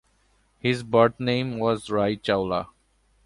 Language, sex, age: English, male, 19-29